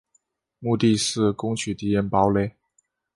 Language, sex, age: Chinese, male, 19-29